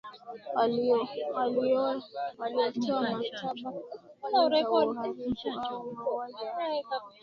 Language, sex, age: Swahili, female, 19-29